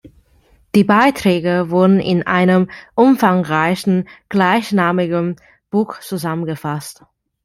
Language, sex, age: German, female, 19-29